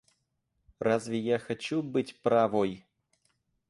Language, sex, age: Russian, male, 19-29